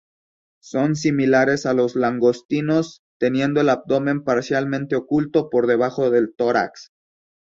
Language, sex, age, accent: Spanish, male, 19-29, México